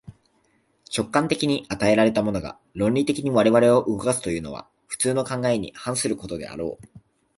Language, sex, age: Japanese, male, under 19